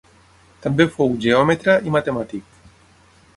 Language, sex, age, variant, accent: Catalan, male, 40-49, Tortosí, nord-occidental; Tortosí